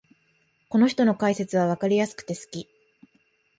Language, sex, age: Japanese, female, 19-29